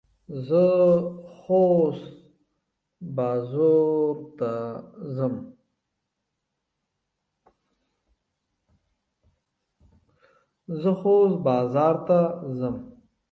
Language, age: Pashto, 30-39